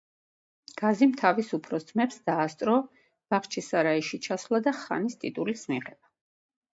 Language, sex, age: Georgian, female, 50-59